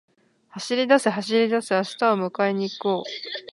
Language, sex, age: Japanese, female, 19-29